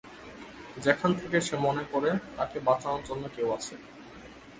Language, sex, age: Bengali, male, 19-29